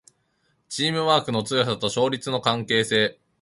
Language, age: Japanese, 30-39